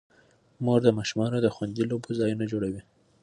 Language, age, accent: Pashto, 19-29, معیاري پښتو